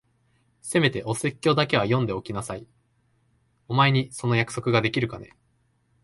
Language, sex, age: Japanese, male, 19-29